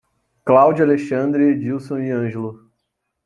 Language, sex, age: Portuguese, male, 19-29